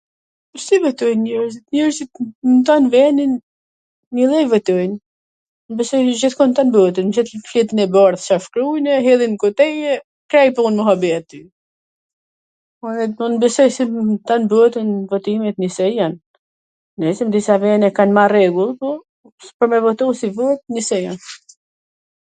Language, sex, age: Gheg Albanian, female, 40-49